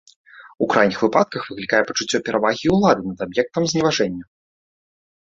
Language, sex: Belarusian, male